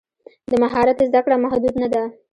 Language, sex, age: Pashto, female, 19-29